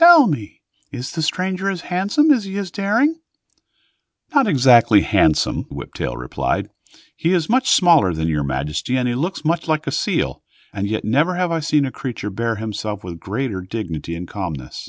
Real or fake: real